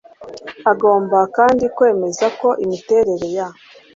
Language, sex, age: Kinyarwanda, female, 30-39